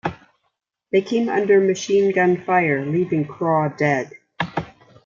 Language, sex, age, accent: English, female, 50-59, United States English